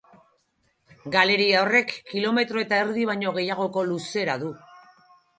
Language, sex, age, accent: Basque, female, 40-49, Erdialdekoa edo Nafarra (Gipuzkoa, Nafarroa)